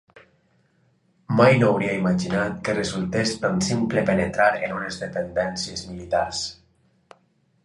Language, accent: Catalan, valencià